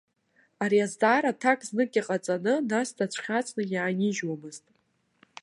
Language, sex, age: Abkhazian, female, 19-29